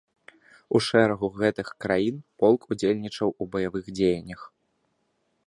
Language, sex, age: Belarusian, male, 19-29